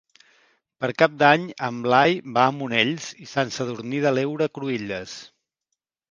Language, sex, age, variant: Catalan, male, 40-49, Central